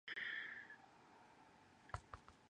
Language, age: Japanese, 19-29